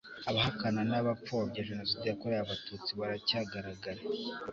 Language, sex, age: Kinyarwanda, male, 19-29